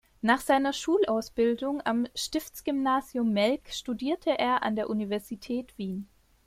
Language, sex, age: German, female, 30-39